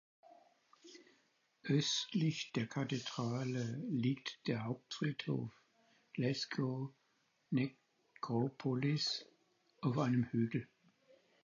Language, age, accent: German, 70-79, Deutschland Deutsch